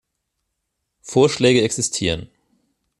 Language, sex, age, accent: German, male, 30-39, Deutschland Deutsch